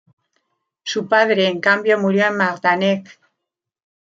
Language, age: Spanish, 60-69